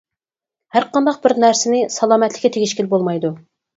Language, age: Uyghur, 30-39